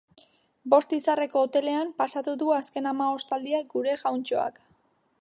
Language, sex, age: Basque, female, 19-29